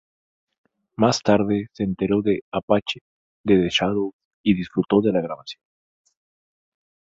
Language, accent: Spanish, México